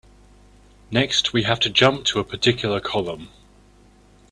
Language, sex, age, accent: English, male, 30-39, England English